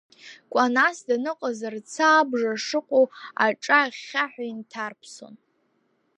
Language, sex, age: Abkhazian, female, under 19